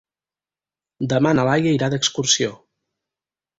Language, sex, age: Catalan, male, 19-29